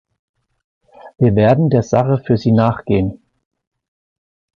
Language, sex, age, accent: German, male, 50-59, Deutschland Deutsch